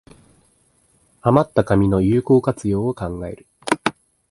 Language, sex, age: Japanese, male, 19-29